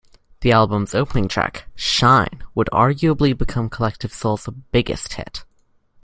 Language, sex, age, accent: English, male, under 19, United States English